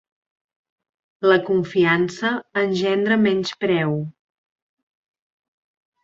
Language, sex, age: Catalan, female, 30-39